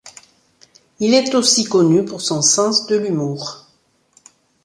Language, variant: French, Français de métropole